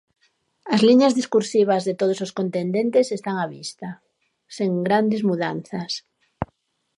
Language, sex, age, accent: Galician, female, 40-49, Oriental (común en zona oriental)